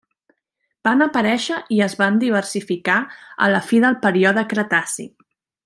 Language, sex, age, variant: Catalan, female, 30-39, Central